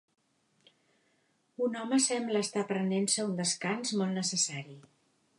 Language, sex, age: Catalan, female, 60-69